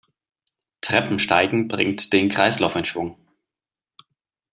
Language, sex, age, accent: German, male, 30-39, Deutschland Deutsch